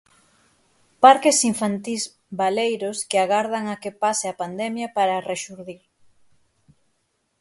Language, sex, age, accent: Galician, female, 30-39, Atlántico (seseo e gheada); Normativo (estándar)